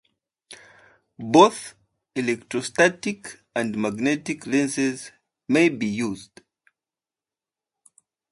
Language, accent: English, United States English; England English